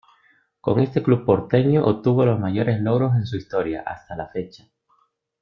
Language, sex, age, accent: Spanish, male, 40-49, España: Islas Canarias